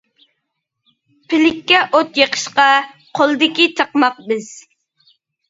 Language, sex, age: Uyghur, female, under 19